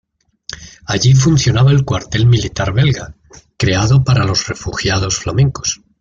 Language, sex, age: Spanish, male, 60-69